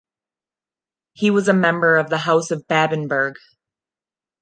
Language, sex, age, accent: English, female, 30-39, United States English